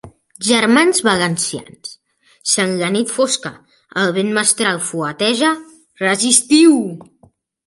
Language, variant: Catalan, Central